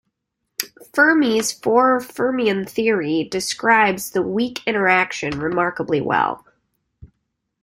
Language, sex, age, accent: English, female, 19-29, United States English